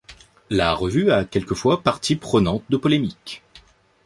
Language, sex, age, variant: French, male, 19-29, Français de métropole